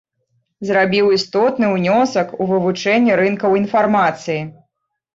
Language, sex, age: Belarusian, female, 30-39